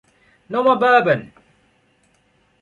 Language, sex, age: English, male, 19-29